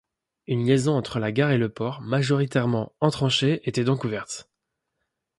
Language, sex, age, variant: French, male, 30-39, Français de métropole